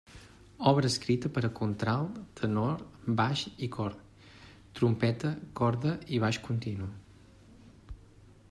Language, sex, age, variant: Catalan, male, 40-49, Central